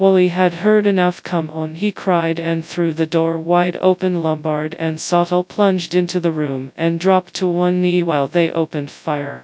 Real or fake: fake